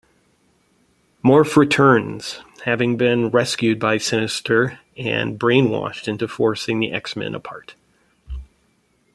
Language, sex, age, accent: English, male, 50-59, United States English